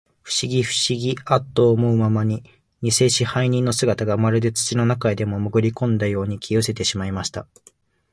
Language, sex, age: Japanese, male, 19-29